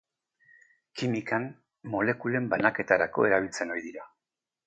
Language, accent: Basque, Mendebalekoa (Araba, Bizkaia, Gipuzkoako mendebaleko herri batzuk)